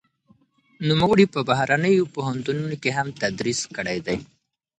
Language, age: Pashto, 19-29